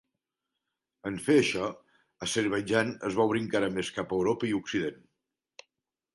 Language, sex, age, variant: Catalan, male, 50-59, Central